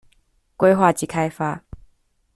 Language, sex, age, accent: Chinese, female, 19-29, 出生地：臺北市